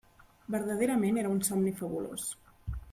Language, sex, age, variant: Catalan, female, 30-39, Central